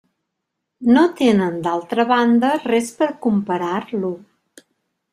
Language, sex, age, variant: Catalan, female, 40-49, Central